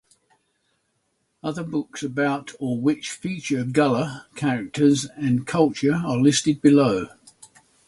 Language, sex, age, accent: English, male, 80-89, England English